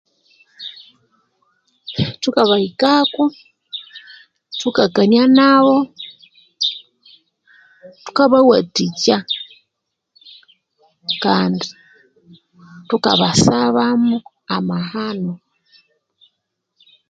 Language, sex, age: Konzo, female, 40-49